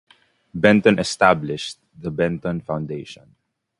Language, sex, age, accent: English, male, 19-29, Filipino